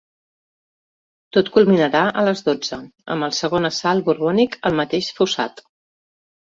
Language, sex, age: Catalan, female, 40-49